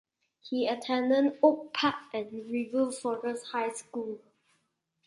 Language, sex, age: English, male, under 19